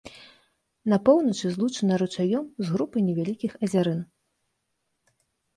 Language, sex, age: Belarusian, female, 30-39